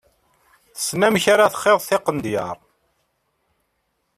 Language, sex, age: Kabyle, male, 30-39